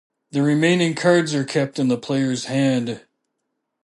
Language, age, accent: English, 50-59, Canadian English